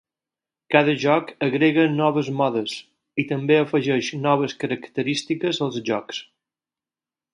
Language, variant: Catalan, Balear